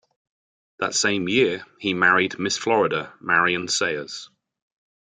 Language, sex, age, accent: English, male, 50-59, England English